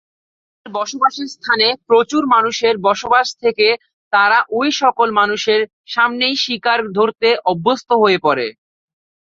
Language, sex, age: Bengali, male, 19-29